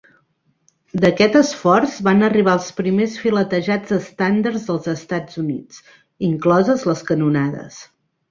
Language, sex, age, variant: Catalan, female, 30-39, Central